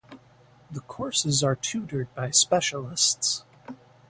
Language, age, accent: English, 19-29, United States English